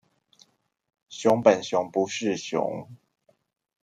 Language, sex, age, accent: Chinese, male, 40-49, 出生地：臺中市